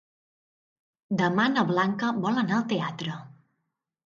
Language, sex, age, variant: Catalan, female, 19-29, Central